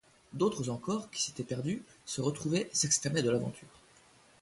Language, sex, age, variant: French, male, 19-29, Français de métropole